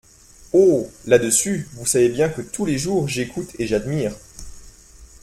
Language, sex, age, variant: French, male, 19-29, Français de métropole